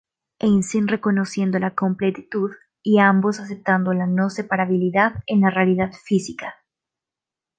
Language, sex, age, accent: Spanish, female, under 19, Andino-Pacífico: Colombia, Perú, Ecuador, oeste de Bolivia y Venezuela andina